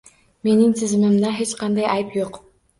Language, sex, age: Uzbek, female, 19-29